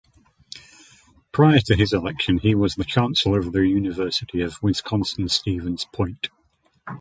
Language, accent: English, England English